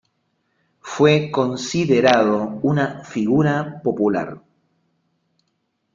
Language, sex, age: Spanish, male, 50-59